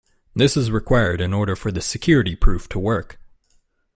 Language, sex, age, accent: English, male, 19-29, United States English